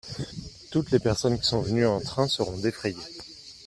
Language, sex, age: French, male, 30-39